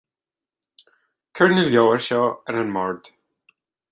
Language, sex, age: Irish, male, 19-29